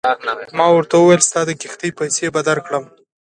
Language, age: Pashto, 30-39